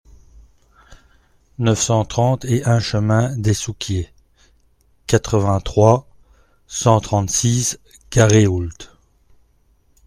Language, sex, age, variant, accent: French, male, 40-49, Français d'Europe, Français de Belgique